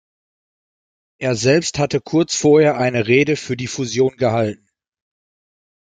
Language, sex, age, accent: German, male, 30-39, Deutschland Deutsch